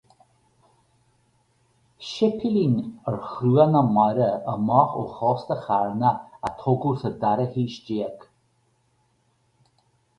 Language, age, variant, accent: Irish, 50-59, Gaeilge Uladh, Cainteoir dúchais, Gaeltacht